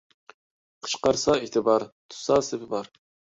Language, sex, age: Uyghur, male, 30-39